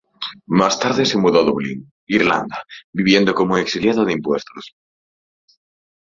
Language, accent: Spanish, España: Norte peninsular (Asturias, Castilla y León, Cantabria, País Vasco, Navarra, Aragón, La Rioja, Guadalajara, Cuenca)